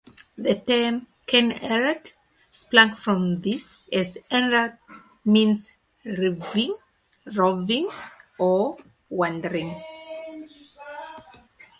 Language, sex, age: English, female, 30-39